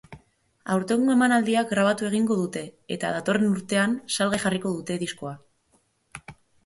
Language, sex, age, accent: Basque, female, 19-29, Erdialdekoa edo Nafarra (Gipuzkoa, Nafarroa)